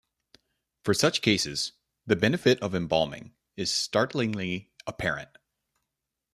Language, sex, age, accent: English, male, 30-39, United States English